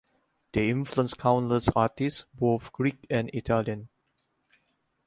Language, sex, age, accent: English, male, 19-29, Malaysian English